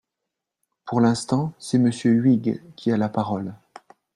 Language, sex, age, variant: French, male, 40-49, Français de métropole